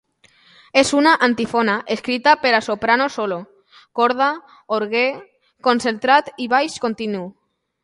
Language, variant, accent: Catalan, Valencià central, aprenent (recent, des del castellà)